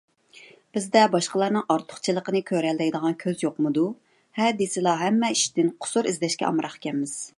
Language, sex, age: Uyghur, female, 30-39